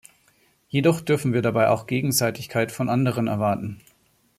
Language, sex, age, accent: German, male, 40-49, Deutschland Deutsch